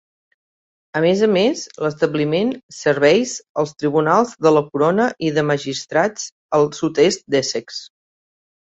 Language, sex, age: Catalan, female, 40-49